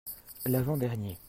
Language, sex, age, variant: French, male, under 19, Français de métropole